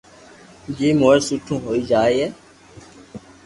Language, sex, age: Loarki, female, under 19